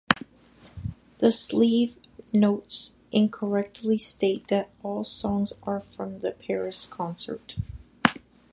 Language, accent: English, United States English